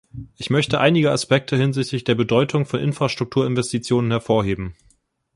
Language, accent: German, Deutschland Deutsch